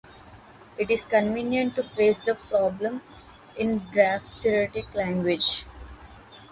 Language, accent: English, India and South Asia (India, Pakistan, Sri Lanka)